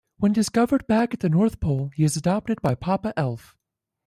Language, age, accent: English, 19-29, United States English